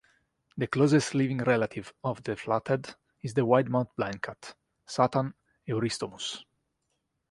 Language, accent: English, United States English